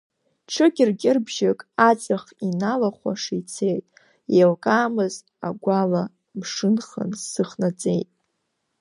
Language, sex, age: Abkhazian, female, under 19